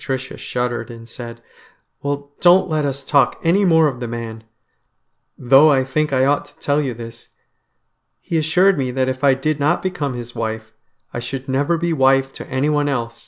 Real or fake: real